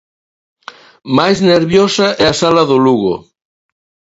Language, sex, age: Galician, male, 50-59